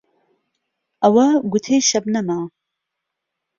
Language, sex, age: Central Kurdish, female, 30-39